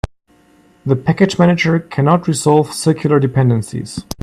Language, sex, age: English, male, 30-39